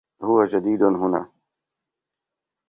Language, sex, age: Arabic, male, 40-49